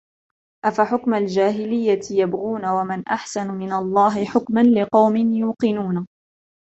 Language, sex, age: Arabic, female, 19-29